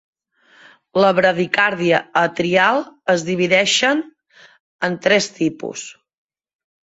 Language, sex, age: Catalan, female, 40-49